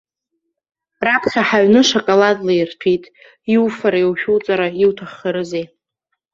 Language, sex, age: Abkhazian, female, under 19